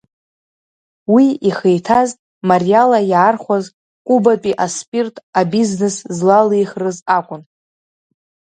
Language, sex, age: Abkhazian, female, under 19